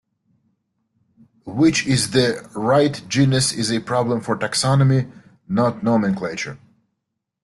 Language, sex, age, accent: English, male, 30-39, United States English